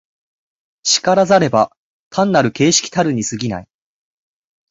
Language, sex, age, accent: Japanese, male, 19-29, 標準語